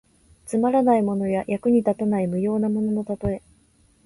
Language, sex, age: Japanese, female, under 19